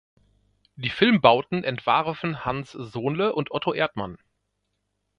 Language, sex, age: German, male, 40-49